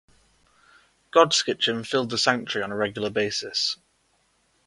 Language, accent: English, England English